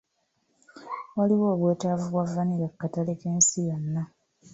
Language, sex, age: Ganda, female, 19-29